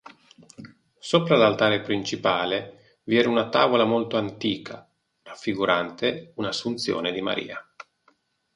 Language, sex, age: Italian, male, 40-49